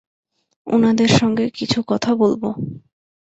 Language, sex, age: Bengali, female, 19-29